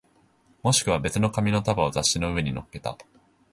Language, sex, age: Japanese, male, 19-29